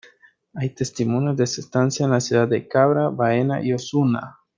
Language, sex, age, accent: Spanish, male, 19-29, América central